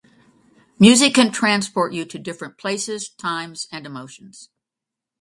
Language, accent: English, United States English